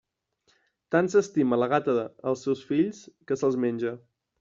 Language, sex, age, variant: Catalan, male, 19-29, Central